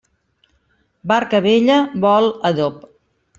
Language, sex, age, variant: Catalan, female, 50-59, Central